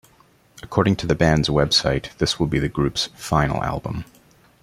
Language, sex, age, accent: English, male, 30-39, Canadian English